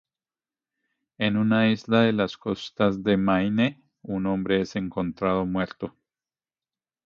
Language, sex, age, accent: Spanish, male, 30-39, Andino-Pacífico: Colombia, Perú, Ecuador, oeste de Bolivia y Venezuela andina